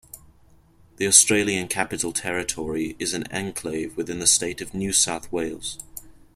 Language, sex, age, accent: English, male, under 19, England English